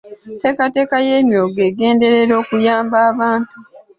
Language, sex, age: Ganda, female, 19-29